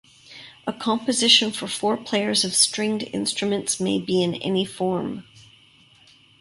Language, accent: English, Canadian English